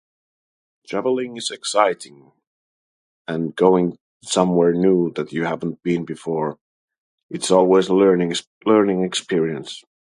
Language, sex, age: English, male, 30-39